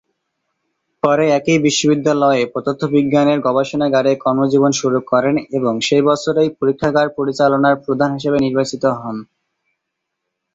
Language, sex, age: Bengali, male, 19-29